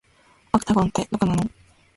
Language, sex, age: Japanese, female, 19-29